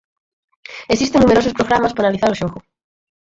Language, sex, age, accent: Galician, female, 19-29, Atlántico (seseo e gheada)